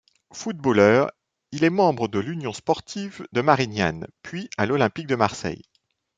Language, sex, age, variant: French, male, 50-59, Français de métropole